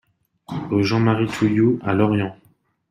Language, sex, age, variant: French, male, 30-39, Français de métropole